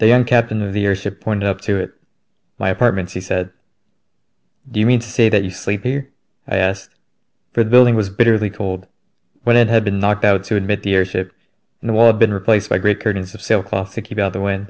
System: none